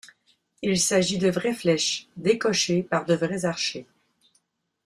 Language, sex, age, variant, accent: French, female, 50-59, Français d'Amérique du Nord, Français du Canada